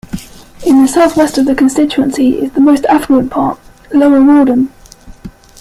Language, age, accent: English, 19-29, England English